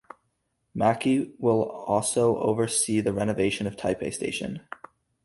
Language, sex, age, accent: English, male, 19-29, United States English